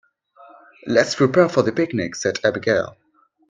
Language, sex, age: English, male, 19-29